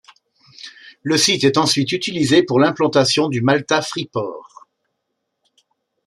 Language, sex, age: French, male, 60-69